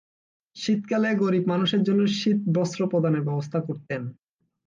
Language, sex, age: Bengali, male, 19-29